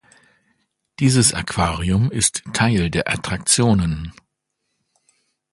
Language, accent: German, Deutschland Deutsch